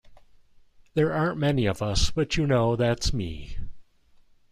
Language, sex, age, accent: English, male, 50-59, United States English